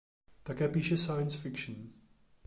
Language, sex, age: Czech, male, 30-39